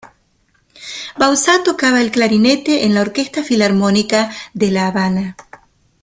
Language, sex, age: Spanish, female, 50-59